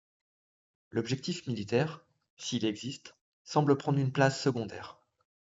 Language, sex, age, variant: French, male, 30-39, Français de métropole